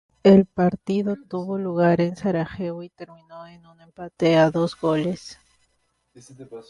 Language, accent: Spanish, Andino-Pacífico: Colombia, Perú, Ecuador, oeste de Bolivia y Venezuela andina